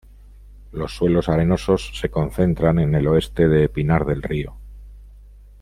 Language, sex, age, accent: Spanish, male, 50-59, España: Norte peninsular (Asturias, Castilla y León, Cantabria, País Vasco, Navarra, Aragón, La Rioja, Guadalajara, Cuenca)